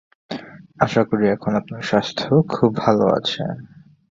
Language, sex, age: Bengali, male, 19-29